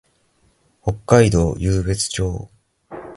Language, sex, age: Japanese, male, 19-29